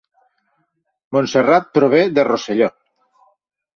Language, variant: Catalan, Septentrional